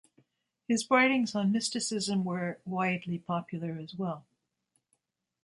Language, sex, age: English, female, 60-69